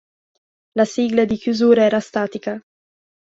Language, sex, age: Italian, female, 19-29